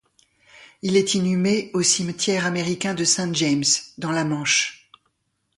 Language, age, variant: French, 60-69, Français de métropole